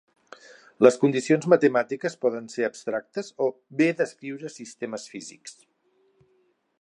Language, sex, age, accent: Catalan, male, 60-69, Neutre